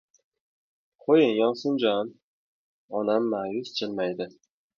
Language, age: Uzbek, 19-29